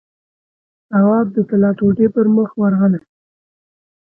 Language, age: Pashto, 19-29